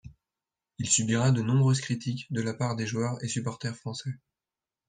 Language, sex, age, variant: French, male, 19-29, Français de métropole